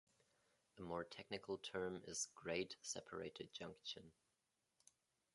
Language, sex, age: English, male, 30-39